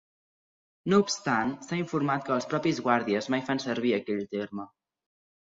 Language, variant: Catalan, Central